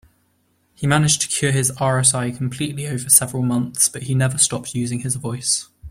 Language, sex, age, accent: English, male, 19-29, England English